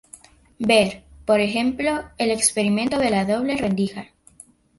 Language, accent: Spanish, Caribe: Cuba, Venezuela, Puerto Rico, República Dominicana, Panamá, Colombia caribeña, México caribeño, Costa del golfo de México